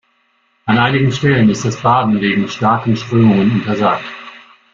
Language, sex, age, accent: German, male, 50-59, Deutschland Deutsch